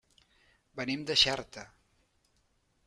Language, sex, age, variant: Catalan, male, 40-49, Central